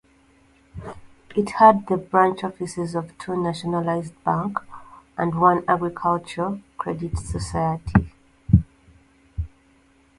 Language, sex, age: English, female, 19-29